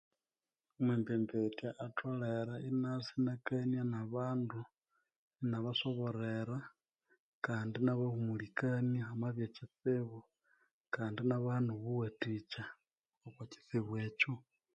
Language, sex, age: Konzo, male, 19-29